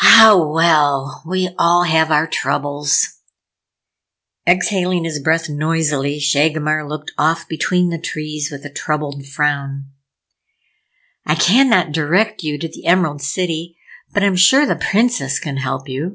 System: none